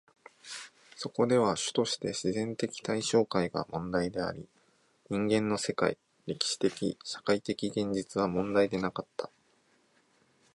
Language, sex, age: Japanese, male, 19-29